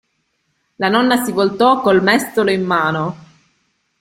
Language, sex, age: Italian, female, 30-39